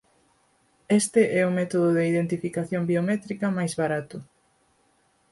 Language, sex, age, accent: Galician, female, 19-29, Normativo (estándar)